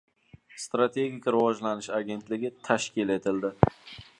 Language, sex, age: Uzbek, male, 19-29